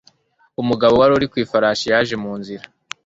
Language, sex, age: Kinyarwanda, male, 30-39